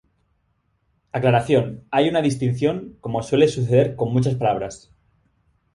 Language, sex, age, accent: Spanish, male, 30-39, España: Norte peninsular (Asturias, Castilla y León, Cantabria, País Vasco, Navarra, Aragón, La Rioja, Guadalajara, Cuenca)